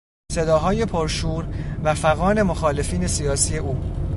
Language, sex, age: Persian, male, 30-39